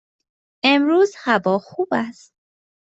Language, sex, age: Persian, female, 30-39